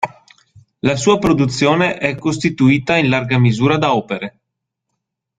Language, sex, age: Italian, male, 30-39